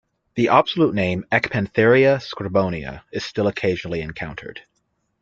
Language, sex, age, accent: English, male, 19-29, United States English